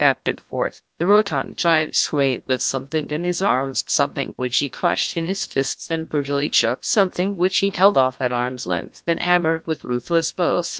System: TTS, GlowTTS